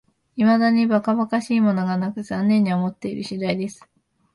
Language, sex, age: Japanese, female, 19-29